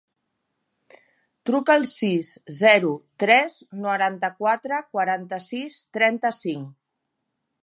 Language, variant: Catalan, Central